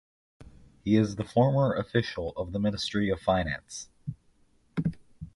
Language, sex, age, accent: English, male, 19-29, Canadian English